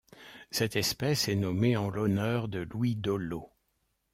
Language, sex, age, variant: French, male, 60-69, Français de métropole